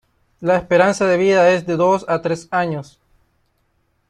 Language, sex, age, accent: Spanish, male, 19-29, América central